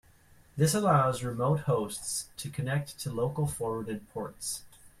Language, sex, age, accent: English, male, 30-39, Canadian English